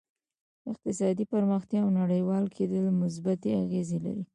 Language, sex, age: Pashto, female, 19-29